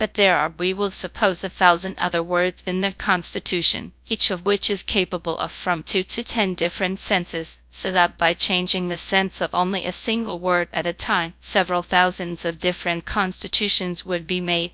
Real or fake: fake